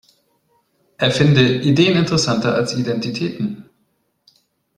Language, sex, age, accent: German, male, 40-49, Deutschland Deutsch